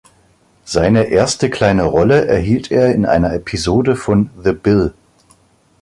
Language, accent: German, Deutschland Deutsch